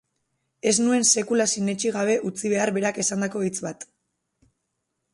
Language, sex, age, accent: Basque, female, 19-29, Mendebalekoa (Araba, Bizkaia, Gipuzkoako mendebaleko herri batzuk)